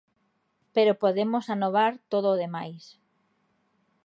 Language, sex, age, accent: Galician, female, 40-49, Atlántico (seseo e gheada)